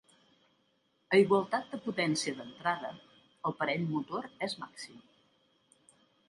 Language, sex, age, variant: Catalan, female, 60-69, Central